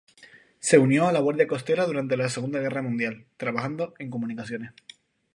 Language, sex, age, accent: Spanish, male, 19-29, España: Islas Canarias